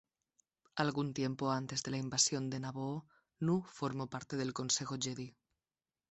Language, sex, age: Spanish, female, 30-39